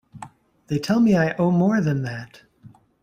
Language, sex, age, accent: English, male, 40-49, United States English